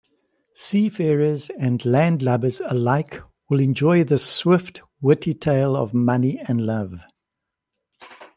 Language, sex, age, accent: English, male, 50-59, Southern African (South Africa, Zimbabwe, Namibia)